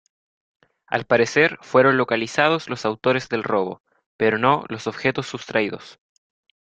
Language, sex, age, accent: Spanish, male, under 19, Chileno: Chile, Cuyo